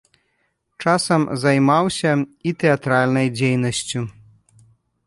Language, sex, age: Belarusian, male, 30-39